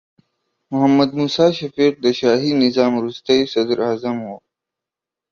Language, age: Pashto, 19-29